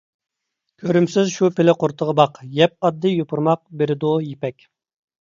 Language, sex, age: Uyghur, male, 30-39